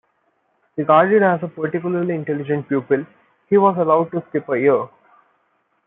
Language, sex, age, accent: English, male, 19-29, India and South Asia (India, Pakistan, Sri Lanka)